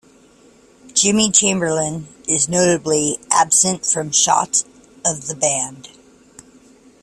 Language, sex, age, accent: English, female, 50-59, United States English